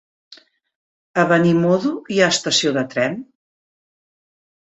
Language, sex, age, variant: Catalan, female, 50-59, Central